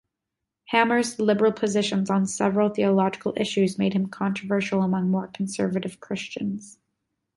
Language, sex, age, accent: English, female, 19-29, United States English